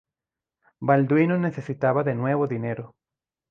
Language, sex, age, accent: Spanish, male, 30-39, Caribe: Cuba, Venezuela, Puerto Rico, República Dominicana, Panamá, Colombia caribeña, México caribeño, Costa del golfo de México